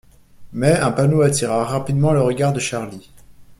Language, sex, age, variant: French, male, 19-29, Français de métropole